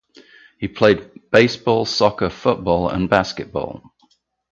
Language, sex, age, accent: English, male, 50-59, England English